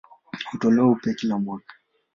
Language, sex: Swahili, male